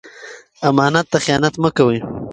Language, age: Pashto, 19-29